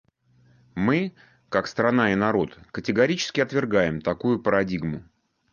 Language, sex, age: Russian, male, 30-39